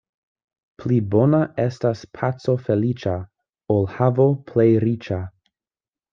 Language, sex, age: Esperanto, male, 19-29